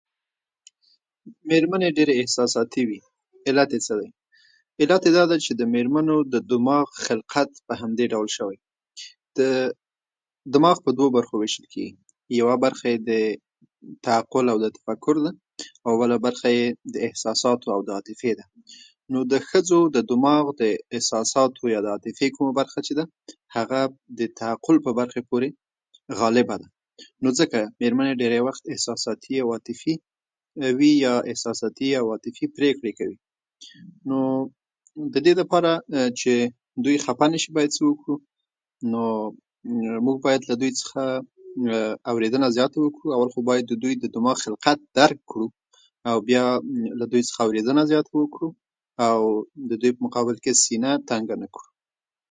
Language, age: Pashto, 30-39